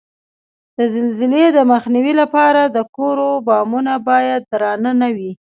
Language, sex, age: Pashto, female, 19-29